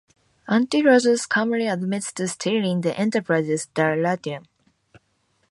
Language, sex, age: English, female, 19-29